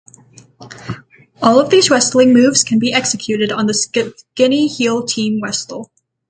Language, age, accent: English, under 19, United States English